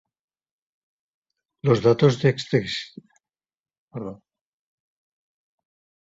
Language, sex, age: Spanish, male, 60-69